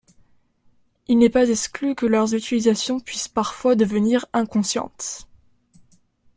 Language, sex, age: French, female, 19-29